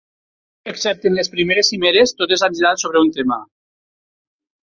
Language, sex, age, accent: Catalan, male, 40-49, valencià